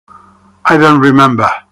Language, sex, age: English, male, 60-69